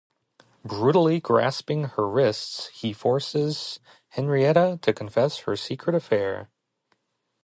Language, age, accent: English, 30-39, United States English